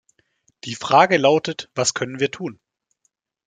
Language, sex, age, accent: German, male, 19-29, Deutschland Deutsch